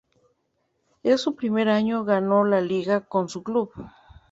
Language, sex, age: Spanish, female, 30-39